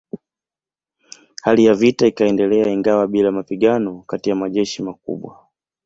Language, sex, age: Swahili, male, 19-29